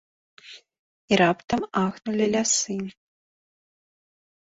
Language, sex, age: Belarusian, female, 30-39